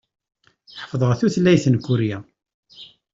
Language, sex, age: Kabyle, male, 50-59